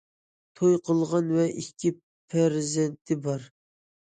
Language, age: Uyghur, 19-29